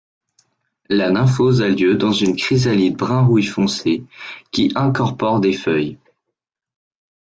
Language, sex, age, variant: French, male, under 19, Français de métropole